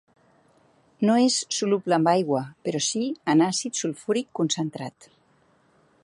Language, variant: Catalan, Central